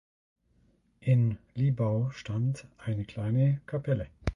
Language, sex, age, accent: German, male, 40-49, Deutschland Deutsch